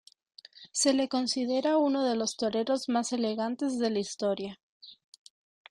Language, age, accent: Spanish, 19-29, Chileno: Chile, Cuyo